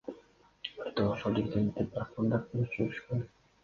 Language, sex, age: Kyrgyz, male, under 19